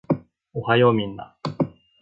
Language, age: Japanese, 19-29